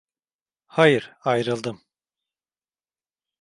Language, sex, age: Turkish, male, 30-39